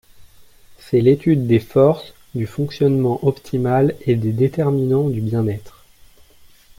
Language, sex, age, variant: French, male, 19-29, Français de métropole